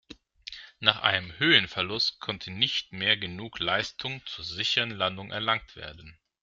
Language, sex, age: German, male, 30-39